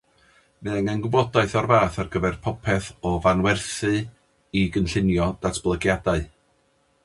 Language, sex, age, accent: Welsh, male, 40-49, Y Deyrnas Unedig Cymraeg